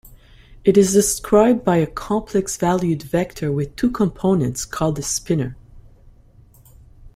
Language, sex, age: English, female, 50-59